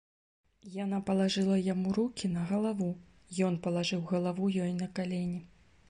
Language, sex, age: Belarusian, female, 30-39